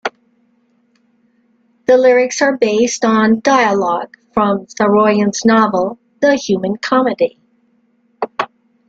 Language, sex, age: English, female, 60-69